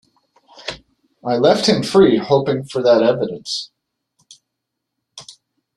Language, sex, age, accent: English, male, 40-49, United States English